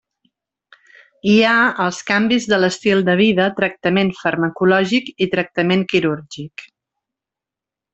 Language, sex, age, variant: Catalan, female, 40-49, Central